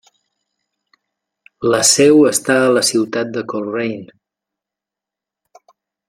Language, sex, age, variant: Catalan, male, 50-59, Central